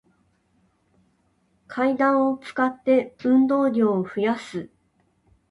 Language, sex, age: Japanese, female, 30-39